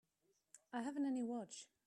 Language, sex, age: English, female, 30-39